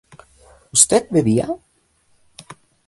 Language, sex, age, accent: Spanish, male, under 19, Andino-Pacífico: Colombia, Perú, Ecuador, oeste de Bolivia y Venezuela andina